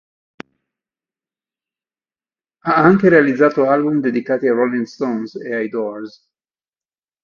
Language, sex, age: Italian, male, 50-59